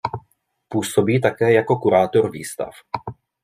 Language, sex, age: Czech, male, 30-39